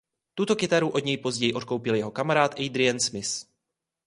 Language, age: Czech, 19-29